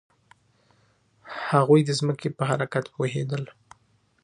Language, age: Pashto, 19-29